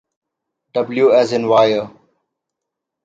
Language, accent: English, India and South Asia (India, Pakistan, Sri Lanka)